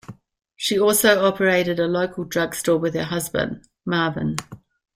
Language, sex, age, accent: English, female, 60-69, New Zealand English